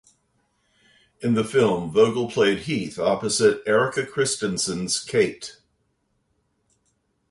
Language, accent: English, United States English